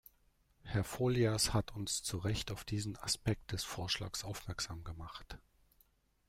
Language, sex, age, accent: German, male, 30-39, Deutschland Deutsch